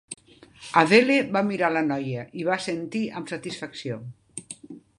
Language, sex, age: Catalan, female, 60-69